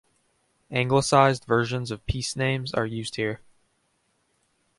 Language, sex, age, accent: English, male, 19-29, United States English